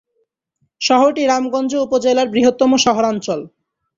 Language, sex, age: Bengali, male, 19-29